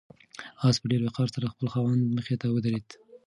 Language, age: Pashto, 19-29